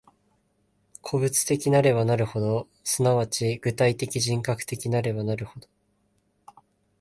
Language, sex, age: Japanese, male, 19-29